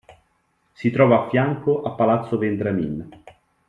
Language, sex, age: Italian, male, 30-39